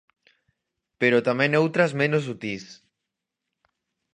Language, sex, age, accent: Galician, male, 19-29, Normativo (estándar)